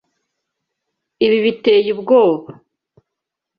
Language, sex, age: Kinyarwanda, female, 19-29